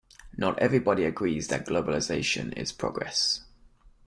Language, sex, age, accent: English, male, 19-29, England English